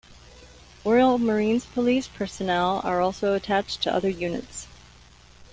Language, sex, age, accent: English, female, 50-59, United States English